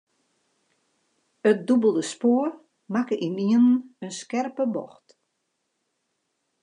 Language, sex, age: Western Frisian, female, 50-59